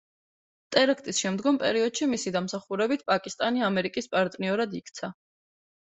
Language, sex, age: Georgian, female, 19-29